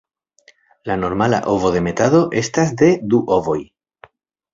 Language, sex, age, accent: Esperanto, male, 40-49, Internacia